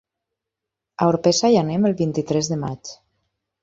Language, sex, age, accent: Catalan, female, 30-39, valencià